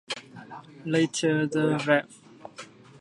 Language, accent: English, United States English